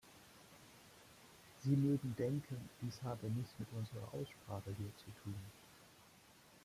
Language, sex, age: German, male, 50-59